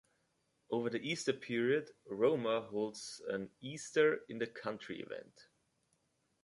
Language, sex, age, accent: English, male, 19-29, United States English